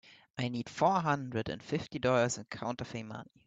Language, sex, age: English, male, under 19